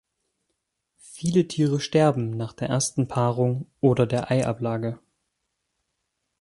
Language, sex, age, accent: German, male, 30-39, Deutschland Deutsch